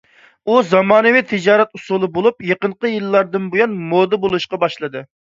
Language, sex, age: Uyghur, male, 30-39